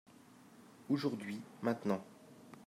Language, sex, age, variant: French, male, 40-49, Français de métropole